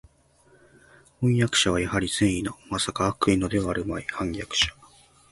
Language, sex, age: Japanese, male, 19-29